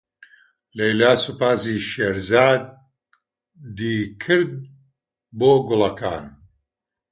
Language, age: Central Kurdish, 60-69